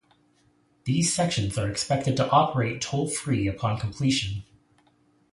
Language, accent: English, Canadian English